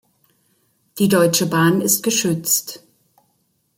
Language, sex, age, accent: German, female, 60-69, Deutschland Deutsch